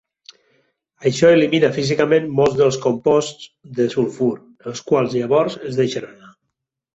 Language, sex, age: Catalan, male, 40-49